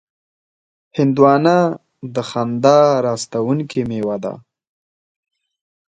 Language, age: Pashto, 19-29